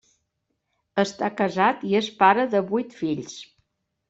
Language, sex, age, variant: Catalan, female, 60-69, Central